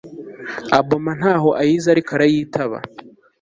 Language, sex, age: Kinyarwanda, male, 19-29